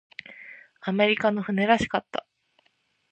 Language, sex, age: Japanese, female, 19-29